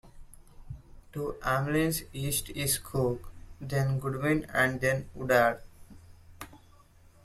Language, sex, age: English, male, 19-29